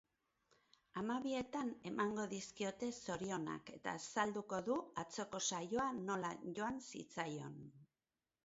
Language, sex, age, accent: Basque, female, 50-59, Erdialdekoa edo Nafarra (Gipuzkoa, Nafarroa)